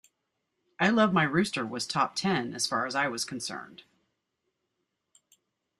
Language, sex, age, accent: English, female, 40-49, United States English